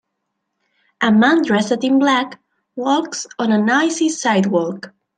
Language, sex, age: English, female, 19-29